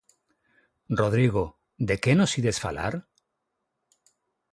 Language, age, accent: Galician, 40-49, Normativo (estándar); Neofalante